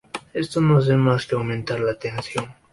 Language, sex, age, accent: Spanish, male, 19-29, Andino-Pacífico: Colombia, Perú, Ecuador, oeste de Bolivia y Venezuela andina